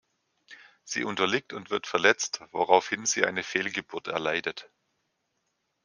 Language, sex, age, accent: German, male, 40-49, Deutschland Deutsch